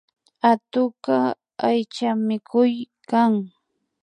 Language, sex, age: Imbabura Highland Quichua, female, 30-39